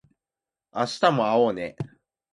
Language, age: Japanese, 19-29